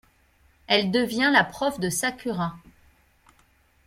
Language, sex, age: French, female, 40-49